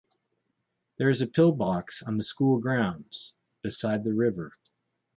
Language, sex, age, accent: English, male, 40-49, United States English